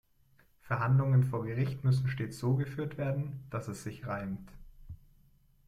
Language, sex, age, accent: German, male, 19-29, Deutschland Deutsch